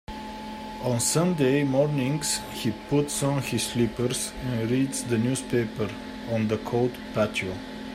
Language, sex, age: English, male, 30-39